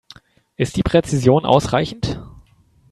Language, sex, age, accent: German, male, 19-29, Deutschland Deutsch